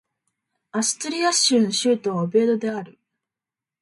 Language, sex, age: Japanese, female, 19-29